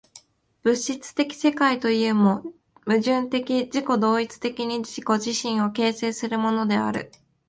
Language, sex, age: Japanese, female, 19-29